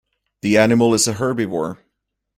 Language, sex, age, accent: English, male, 19-29, United States English